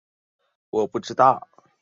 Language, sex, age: Chinese, male, 19-29